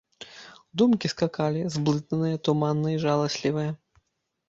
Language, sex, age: Belarusian, male, 30-39